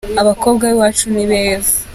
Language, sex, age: Kinyarwanda, female, under 19